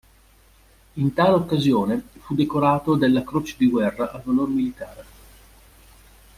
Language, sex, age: Italian, male, 40-49